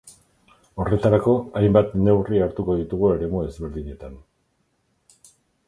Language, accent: Basque, Erdialdekoa edo Nafarra (Gipuzkoa, Nafarroa)